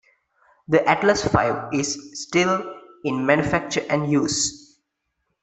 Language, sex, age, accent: English, male, 19-29, India and South Asia (India, Pakistan, Sri Lanka)